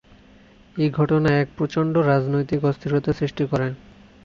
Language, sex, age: Bengali, male, 19-29